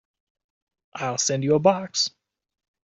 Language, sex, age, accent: English, male, 19-29, United States English